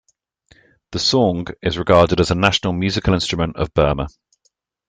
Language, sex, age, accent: English, male, 40-49, England English